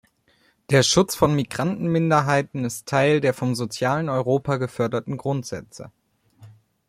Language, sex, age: German, male, under 19